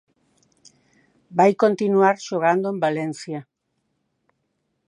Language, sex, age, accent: Galician, female, 70-79, Atlántico (seseo e gheada)